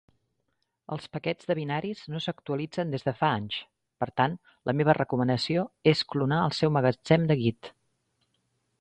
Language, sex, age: Catalan, female, 50-59